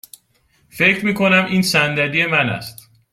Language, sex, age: Persian, male, 30-39